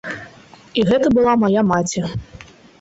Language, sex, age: Belarusian, female, 19-29